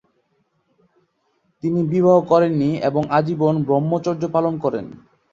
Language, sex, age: Bengali, male, 19-29